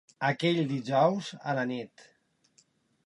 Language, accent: Catalan, valencià